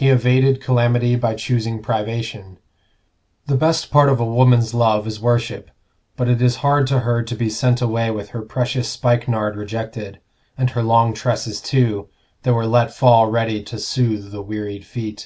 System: none